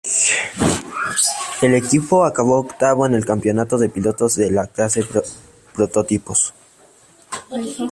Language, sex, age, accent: Spanish, male, under 19, México